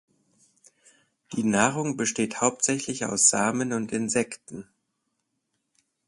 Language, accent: German, Deutschland Deutsch